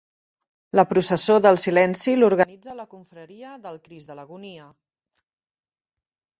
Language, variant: Catalan, Central